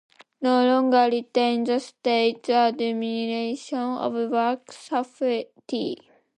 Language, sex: English, female